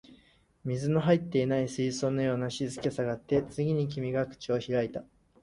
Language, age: Japanese, under 19